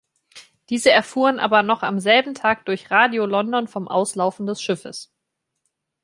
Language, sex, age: German, female, 19-29